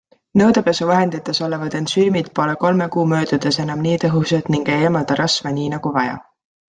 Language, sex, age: Estonian, female, 19-29